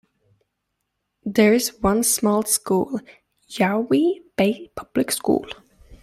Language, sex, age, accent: English, female, 19-29, England English